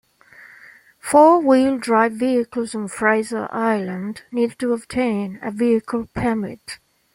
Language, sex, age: English, female, 40-49